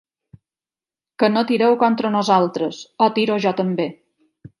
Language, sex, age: Catalan, female, 40-49